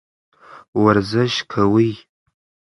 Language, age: Pashto, 19-29